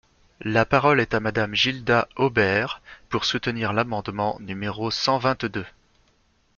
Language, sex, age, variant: French, male, 40-49, Français de métropole